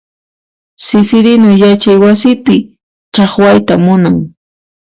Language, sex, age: Puno Quechua, female, 19-29